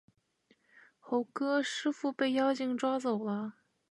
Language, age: Chinese, 19-29